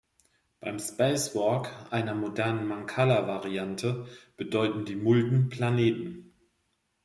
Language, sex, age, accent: German, female, 50-59, Deutschland Deutsch